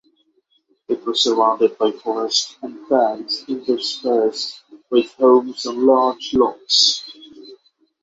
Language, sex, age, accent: English, male, 30-39, United States English; England English